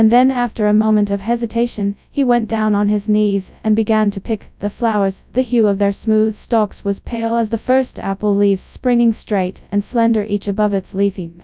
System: TTS, FastPitch